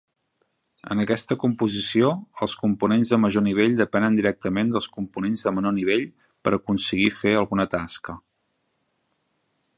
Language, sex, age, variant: Catalan, male, 30-39, Central